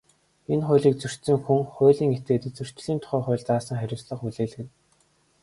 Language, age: Mongolian, 19-29